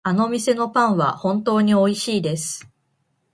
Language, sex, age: Japanese, female, 19-29